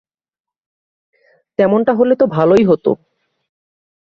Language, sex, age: Bengali, male, 19-29